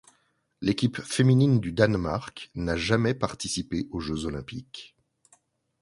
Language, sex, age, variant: French, male, 40-49, Français de métropole